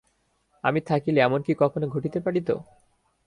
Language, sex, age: Bengali, male, 19-29